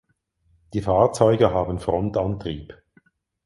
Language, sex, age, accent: German, male, 40-49, Schweizerdeutsch